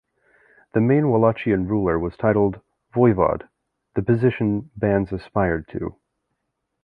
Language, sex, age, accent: English, male, 30-39, United States English